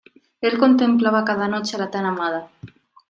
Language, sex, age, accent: Spanish, female, 30-39, España: Centro-Sur peninsular (Madrid, Toledo, Castilla-La Mancha)